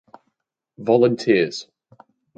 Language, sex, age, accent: English, male, under 19, England English